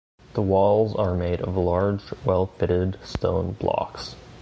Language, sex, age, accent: English, male, 19-29, United States English